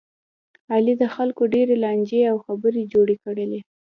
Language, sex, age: Pashto, female, under 19